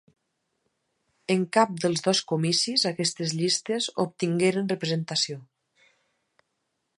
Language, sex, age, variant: Catalan, female, 40-49, Nord-Occidental